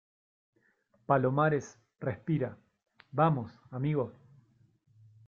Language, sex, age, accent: Spanish, male, 30-39, Rioplatense: Argentina, Uruguay, este de Bolivia, Paraguay